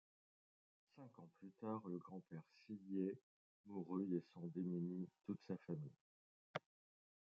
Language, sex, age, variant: French, male, 40-49, Français de métropole